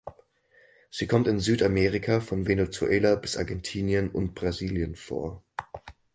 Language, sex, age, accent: German, male, 30-39, Deutschland Deutsch